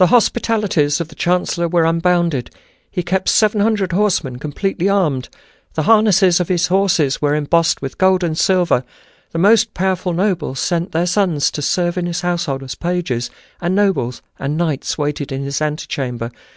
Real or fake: real